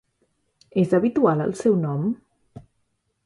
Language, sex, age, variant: Catalan, female, 19-29, Central